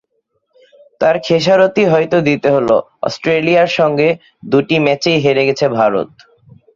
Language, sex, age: Bengali, male, 19-29